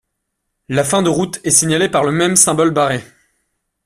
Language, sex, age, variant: French, male, 19-29, Français de métropole